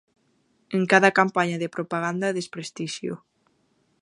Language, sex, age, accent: Galician, female, 19-29, Atlántico (seseo e gheada); Normativo (estándar)